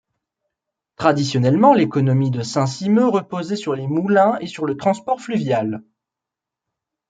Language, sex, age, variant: French, male, 19-29, Français de métropole